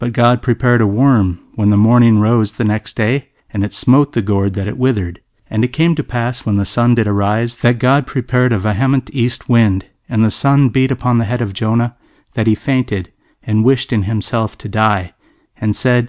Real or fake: real